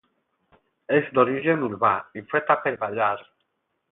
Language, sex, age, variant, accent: Catalan, male, 40-49, Alacantí, Barcelona